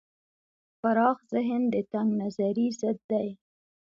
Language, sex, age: Pashto, female, 19-29